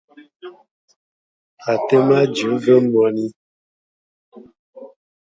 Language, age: Eton (Cameroon), 30-39